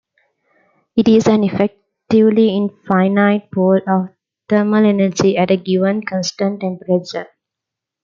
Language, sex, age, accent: English, female, 19-29, India and South Asia (India, Pakistan, Sri Lanka)